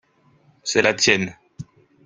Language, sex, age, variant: French, male, 19-29, Français de métropole